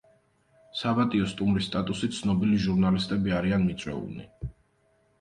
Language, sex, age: Georgian, male, 19-29